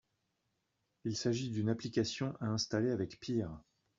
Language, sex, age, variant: French, male, 40-49, Français de métropole